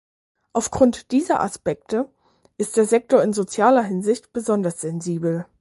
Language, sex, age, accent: German, female, 19-29, Deutschland Deutsch